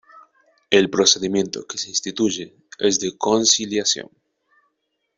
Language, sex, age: Spanish, male, 19-29